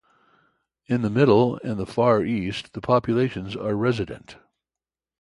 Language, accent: English, United States English